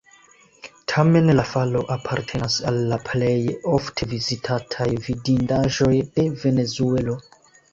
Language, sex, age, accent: Esperanto, male, 19-29, Internacia